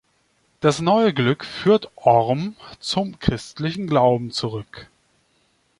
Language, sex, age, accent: German, male, 30-39, Deutschland Deutsch